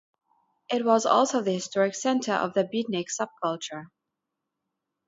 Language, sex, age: English, female, 30-39